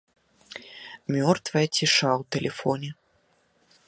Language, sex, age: Belarusian, female, 19-29